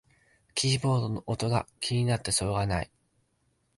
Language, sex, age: Japanese, male, 19-29